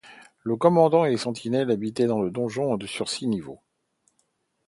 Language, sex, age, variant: French, male, 40-49, Français de métropole